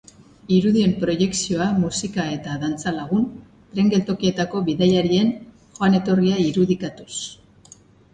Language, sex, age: Basque, female, 50-59